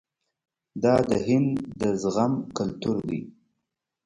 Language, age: Pashto, 19-29